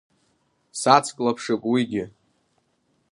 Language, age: Abkhazian, under 19